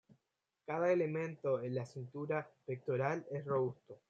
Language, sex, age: Spanish, male, 19-29